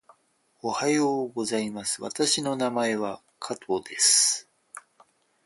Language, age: Japanese, 50-59